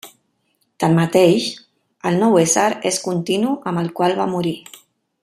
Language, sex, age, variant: Catalan, female, 40-49, Central